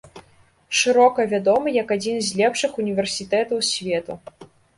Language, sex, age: Belarusian, female, 19-29